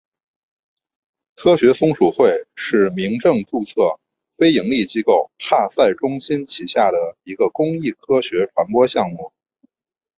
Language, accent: Chinese, 出生地：北京市